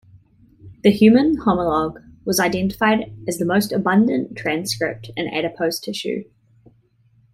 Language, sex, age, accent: English, female, 19-29, New Zealand English